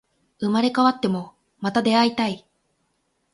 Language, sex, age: Japanese, female, 19-29